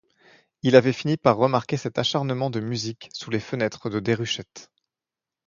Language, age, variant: French, 19-29, Français de métropole